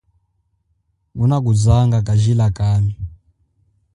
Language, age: Chokwe, 19-29